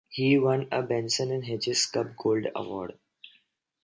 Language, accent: English, India and South Asia (India, Pakistan, Sri Lanka)